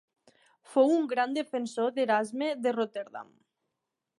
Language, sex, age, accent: Catalan, female, 19-29, Tortosí